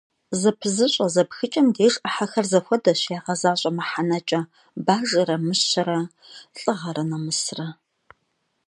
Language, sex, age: Kabardian, female, 40-49